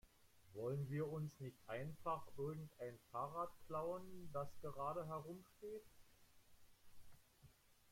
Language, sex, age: German, male, 50-59